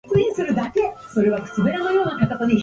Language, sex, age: Japanese, female, 19-29